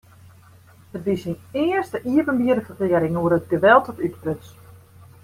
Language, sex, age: Western Frisian, female, 40-49